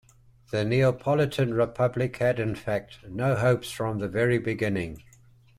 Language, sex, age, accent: English, male, 70-79, New Zealand English